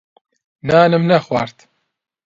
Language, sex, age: Central Kurdish, male, 19-29